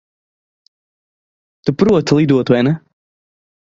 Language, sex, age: Latvian, male, 19-29